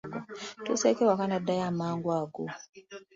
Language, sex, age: Ganda, female, 30-39